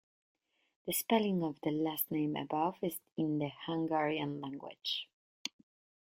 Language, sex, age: English, female, 40-49